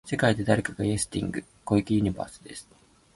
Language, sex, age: Japanese, male, 19-29